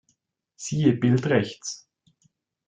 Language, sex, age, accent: German, male, 30-39, Österreichisches Deutsch